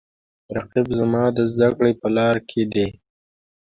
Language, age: Pashto, 19-29